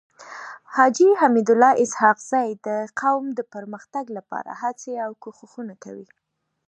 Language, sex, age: Pashto, female, 19-29